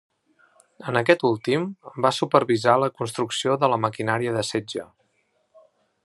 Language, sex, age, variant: Catalan, male, 40-49, Central